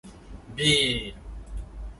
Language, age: Japanese, 19-29